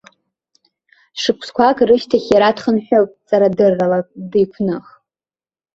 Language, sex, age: Abkhazian, female, under 19